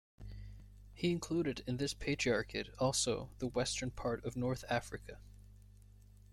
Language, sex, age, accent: English, male, 19-29, United States English